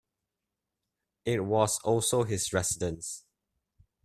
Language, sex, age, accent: English, male, under 19, Singaporean English